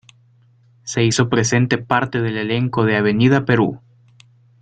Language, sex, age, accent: Spanish, male, under 19, México